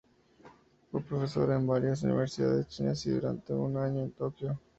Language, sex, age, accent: Spanish, male, 19-29, México